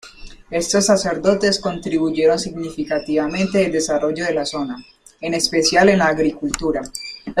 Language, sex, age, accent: Spanish, male, under 19, Andino-Pacífico: Colombia, Perú, Ecuador, oeste de Bolivia y Venezuela andina